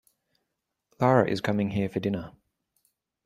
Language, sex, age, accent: English, male, 40-49, Australian English